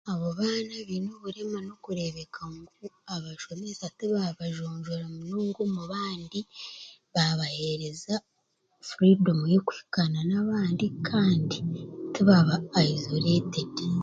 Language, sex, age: Chiga, male, 30-39